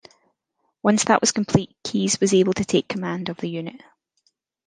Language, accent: English, Scottish English